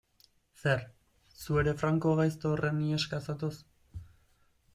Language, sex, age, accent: Basque, male, 19-29, Mendebalekoa (Araba, Bizkaia, Gipuzkoako mendebaleko herri batzuk)